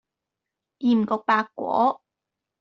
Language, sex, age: Cantonese, female, 19-29